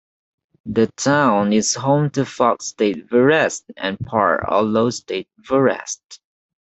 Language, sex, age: English, male, 19-29